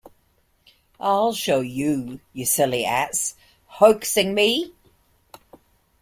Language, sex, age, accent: English, female, 60-69, Scottish English